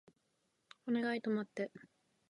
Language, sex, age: Japanese, female, under 19